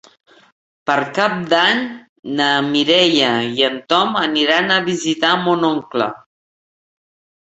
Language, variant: Catalan, Central